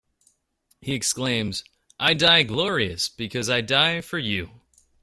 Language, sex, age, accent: English, male, 19-29, United States English